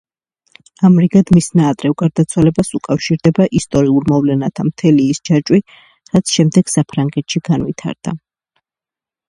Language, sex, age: Georgian, female, 30-39